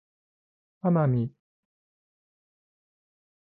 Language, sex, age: Japanese, male, 60-69